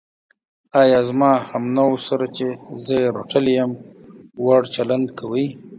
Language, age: Pashto, 30-39